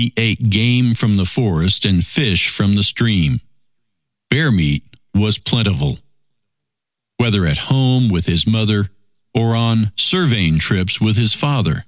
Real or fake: real